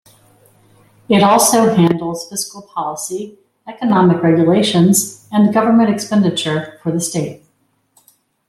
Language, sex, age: English, female, 50-59